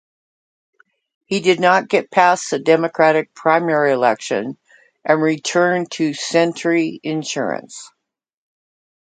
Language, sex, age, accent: English, female, 70-79, West Coast